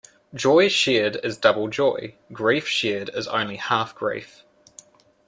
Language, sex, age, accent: English, male, 19-29, New Zealand English